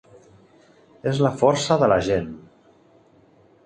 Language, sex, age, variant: Catalan, male, 40-49, Central